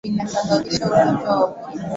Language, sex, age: Swahili, female, 19-29